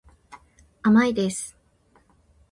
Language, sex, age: Japanese, female, 19-29